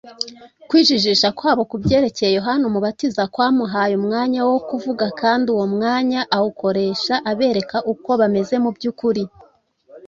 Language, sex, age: Kinyarwanda, female, 19-29